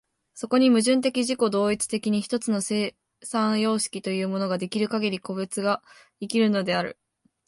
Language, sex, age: Japanese, female, under 19